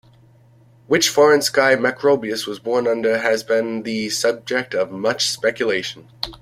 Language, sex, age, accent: English, male, 30-39, United States English